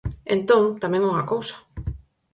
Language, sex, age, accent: Galician, female, 30-39, Normativo (estándar)